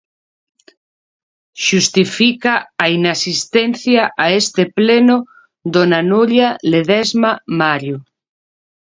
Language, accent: Galician, Normativo (estándar)